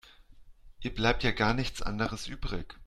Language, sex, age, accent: German, male, 40-49, Deutschland Deutsch